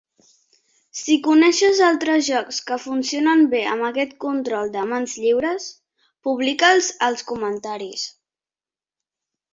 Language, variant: Catalan, Central